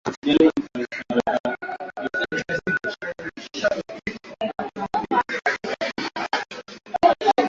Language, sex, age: Swahili, male, 19-29